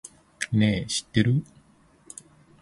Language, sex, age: Japanese, male, 40-49